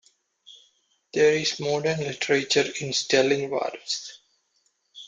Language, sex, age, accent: English, male, 19-29, India and South Asia (India, Pakistan, Sri Lanka)